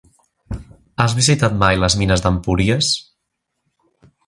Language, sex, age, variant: Catalan, male, 19-29, Central